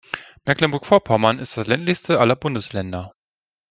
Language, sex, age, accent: German, male, 30-39, Deutschland Deutsch